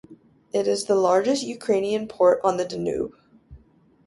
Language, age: English, 19-29